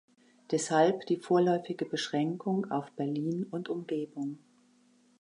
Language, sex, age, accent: German, female, 60-69, Deutschland Deutsch